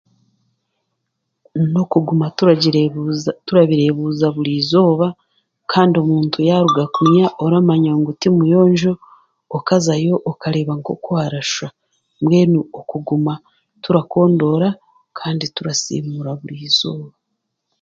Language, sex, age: Chiga, female, 40-49